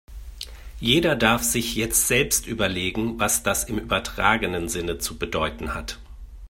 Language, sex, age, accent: German, male, 40-49, Deutschland Deutsch